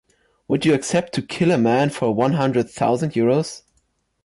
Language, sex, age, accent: English, male, under 19, United States English